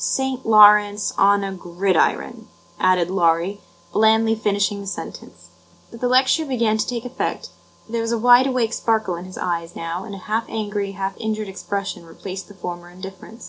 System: none